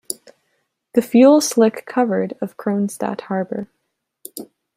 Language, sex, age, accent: English, female, 19-29, Canadian English